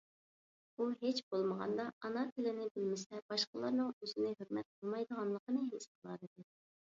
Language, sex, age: Uyghur, female, 19-29